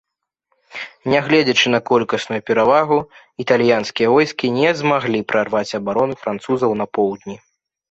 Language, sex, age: Belarusian, male, under 19